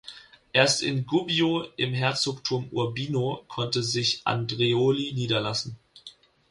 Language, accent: German, Deutschland Deutsch